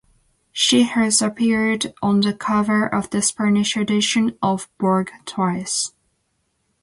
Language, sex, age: English, female, 19-29